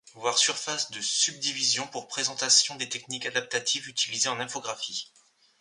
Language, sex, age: French, male, 30-39